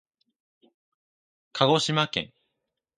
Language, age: Japanese, 19-29